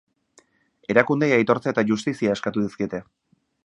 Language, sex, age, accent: Basque, male, 30-39, Mendebalekoa (Araba, Bizkaia, Gipuzkoako mendebaleko herri batzuk)